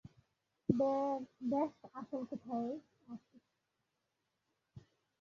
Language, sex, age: Bengali, female, 19-29